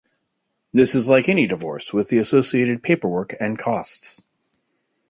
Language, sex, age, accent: English, male, 30-39, United States English